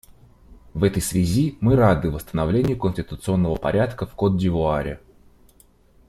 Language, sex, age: Russian, male, 19-29